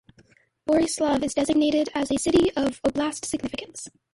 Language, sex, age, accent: English, female, under 19, United States English